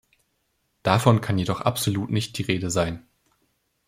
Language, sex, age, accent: German, male, 19-29, Deutschland Deutsch